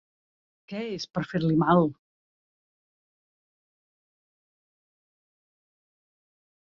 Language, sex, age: Catalan, female, 60-69